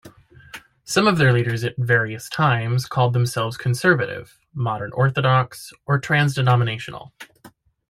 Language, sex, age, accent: English, male, 30-39, United States English